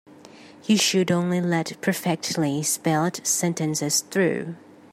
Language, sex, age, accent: English, female, 19-29, England English